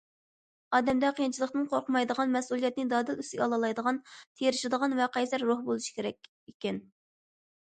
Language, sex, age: Uyghur, female, under 19